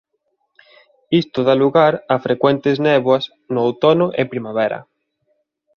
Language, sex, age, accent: Galician, male, 30-39, Normativo (estándar)